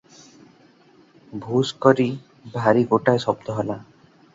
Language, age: Odia, 19-29